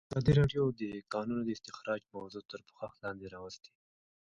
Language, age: Pashto, 19-29